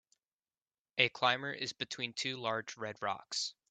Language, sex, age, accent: English, male, 19-29, United States English